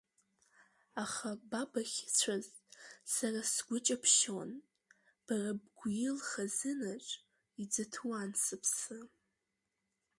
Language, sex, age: Abkhazian, female, under 19